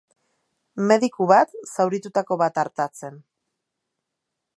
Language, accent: Basque, Erdialdekoa edo Nafarra (Gipuzkoa, Nafarroa)